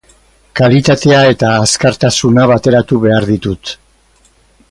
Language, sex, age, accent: Basque, male, 60-69, Mendebalekoa (Araba, Bizkaia, Gipuzkoako mendebaleko herri batzuk)